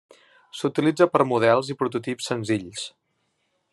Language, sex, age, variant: Catalan, male, 40-49, Central